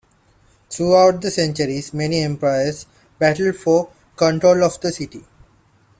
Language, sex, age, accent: English, male, 19-29, India and South Asia (India, Pakistan, Sri Lanka)